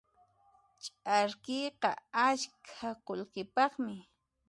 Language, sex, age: Puno Quechua, female, 30-39